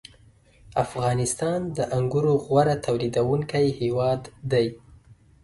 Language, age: Pashto, 19-29